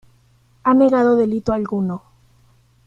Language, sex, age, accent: Spanish, female, 30-39, América central